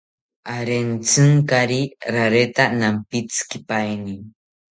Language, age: South Ucayali Ashéninka, under 19